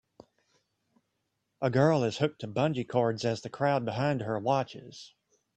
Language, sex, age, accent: English, male, 40-49, United States English